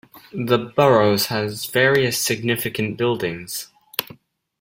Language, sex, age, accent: English, male, under 19, United States English